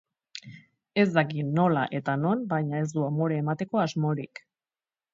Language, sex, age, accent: Basque, female, 30-39, Erdialdekoa edo Nafarra (Gipuzkoa, Nafarroa)